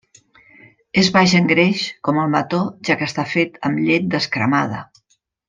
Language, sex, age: Catalan, female, 60-69